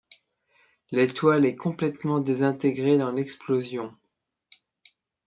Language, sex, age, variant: French, male, 30-39, Français de métropole